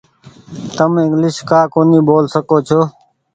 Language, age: Goaria, 19-29